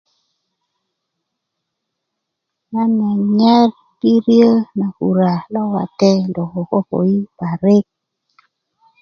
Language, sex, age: Kuku, female, 40-49